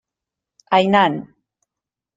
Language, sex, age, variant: Catalan, female, 50-59, Central